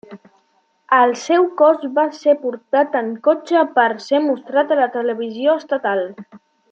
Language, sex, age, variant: Catalan, male, under 19, Central